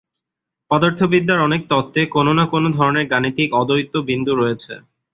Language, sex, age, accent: Bengali, male, 19-29, Bangladeshi